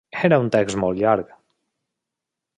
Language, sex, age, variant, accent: Catalan, male, 30-39, Valencià meridional, valencià